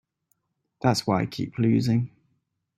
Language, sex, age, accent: English, male, 19-29, England English